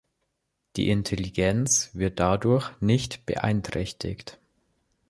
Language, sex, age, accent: German, male, under 19, Deutschland Deutsch